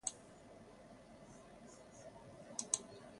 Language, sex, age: Bengali, female, 19-29